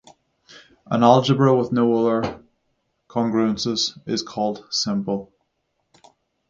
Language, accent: English, Northern Irish